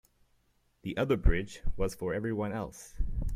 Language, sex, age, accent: English, male, 19-29, Southern African (South Africa, Zimbabwe, Namibia)